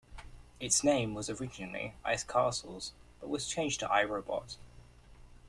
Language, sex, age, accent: English, male, under 19, England English